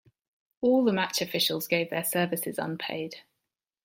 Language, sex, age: English, female, 30-39